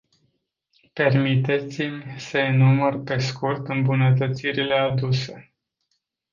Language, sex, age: Romanian, male, 40-49